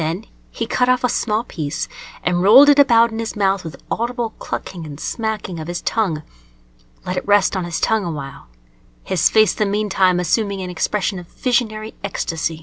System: none